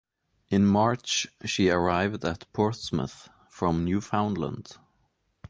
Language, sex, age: English, male, 30-39